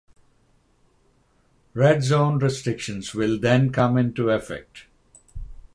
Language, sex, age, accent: English, male, 50-59, United States English; England English